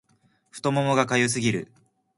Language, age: Japanese, 19-29